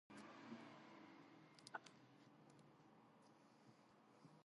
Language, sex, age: Georgian, female, 19-29